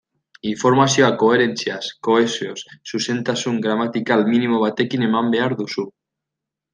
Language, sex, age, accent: Basque, male, 19-29, Mendebalekoa (Araba, Bizkaia, Gipuzkoako mendebaleko herri batzuk)